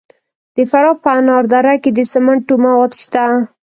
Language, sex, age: Pashto, female, 19-29